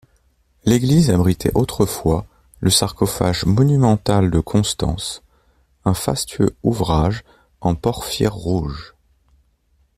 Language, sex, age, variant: French, male, 30-39, Français de métropole